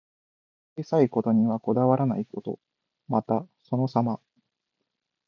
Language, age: Japanese, 19-29